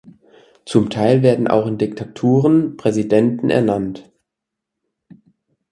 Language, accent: German, Deutschland Deutsch